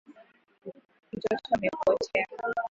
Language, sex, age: Swahili, female, under 19